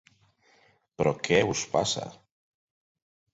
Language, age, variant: Catalan, 70-79, Central